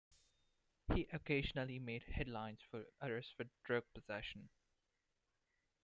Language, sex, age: English, male, 19-29